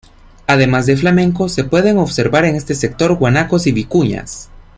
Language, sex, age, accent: Spanish, male, 19-29, América central